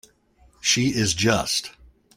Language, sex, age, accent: English, male, 40-49, United States English